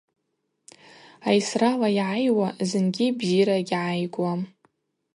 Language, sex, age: Abaza, female, 19-29